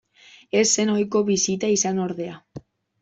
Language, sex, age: Basque, female, 19-29